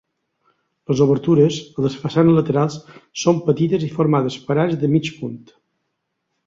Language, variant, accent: Catalan, Balear, balear